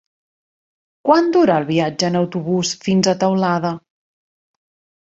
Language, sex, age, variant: Catalan, female, 40-49, Central